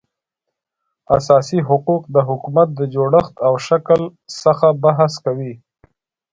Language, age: Pashto, 40-49